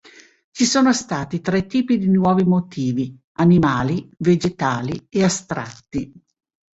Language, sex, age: Italian, female, 50-59